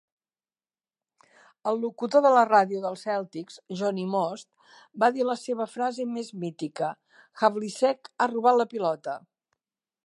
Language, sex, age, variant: Catalan, female, 60-69, Central